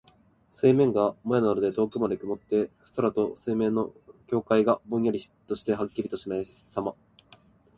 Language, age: Japanese, 19-29